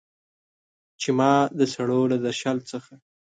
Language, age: Pashto, 19-29